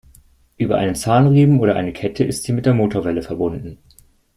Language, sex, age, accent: German, male, 19-29, Deutschland Deutsch